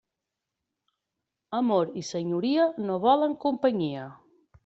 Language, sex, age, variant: Catalan, female, 40-49, Central